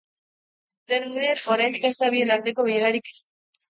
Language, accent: Basque, Mendebalekoa (Araba, Bizkaia, Gipuzkoako mendebaleko herri batzuk)